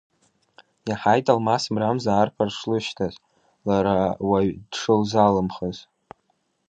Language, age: Abkhazian, under 19